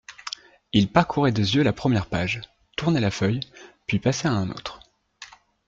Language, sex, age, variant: French, male, 30-39, Français de métropole